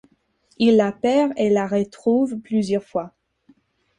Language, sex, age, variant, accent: French, female, 19-29, Français d'Amérique du Nord, Français des États-Unis